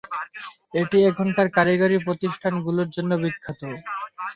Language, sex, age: Bengali, male, 19-29